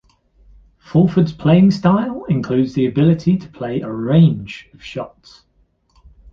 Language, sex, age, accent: English, male, 19-29, England English